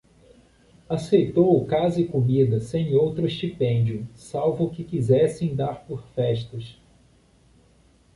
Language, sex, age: Portuguese, male, 40-49